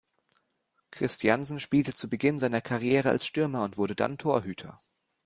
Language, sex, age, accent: German, male, 19-29, Deutschland Deutsch